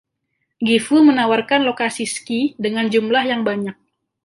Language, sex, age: Indonesian, female, 19-29